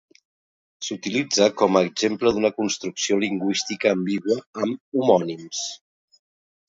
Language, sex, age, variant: Catalan, male, 50-59, Central